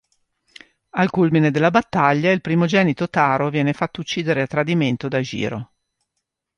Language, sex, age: Italian, female, 50-59